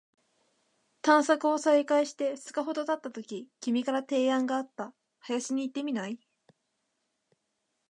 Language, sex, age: Japanese, female, 19-29